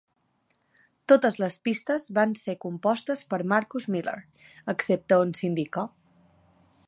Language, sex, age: Catalan, female, 19-29